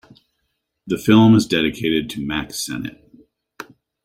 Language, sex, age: English, male, 40-49